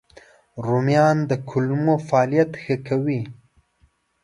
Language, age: Pashto, 19-29